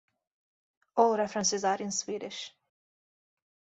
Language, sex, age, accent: English, female, 19-29, United States English